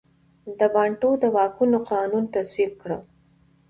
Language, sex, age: Pashto, female, 40-49